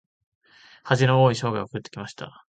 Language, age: Japanese, 19-29